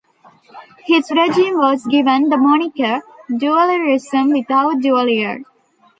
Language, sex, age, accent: English, female, 19-29, India and South Asia (India, Pakistan, Sri Lanka)